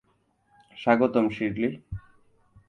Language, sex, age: Bengali, male, 19-29